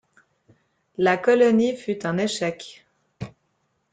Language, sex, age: French, female, 30-39